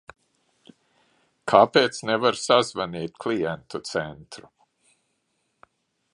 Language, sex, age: Latvian, male, 70-79